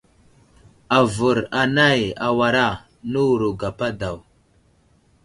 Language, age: Wuzlam, 19-29